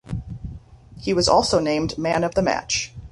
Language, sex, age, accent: English, female, 30-39, United States English